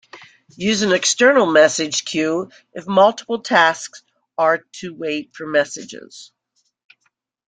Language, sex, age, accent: English, female, 60-69, United States English